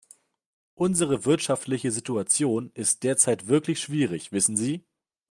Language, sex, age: German, male, 19-29